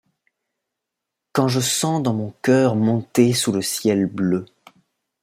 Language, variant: French, Français de métropole